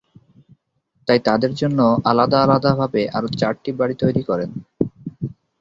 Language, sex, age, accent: Bengali, male, 19-29, Native; Bangladeshi